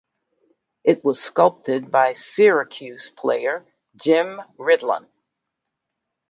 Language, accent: English, United States English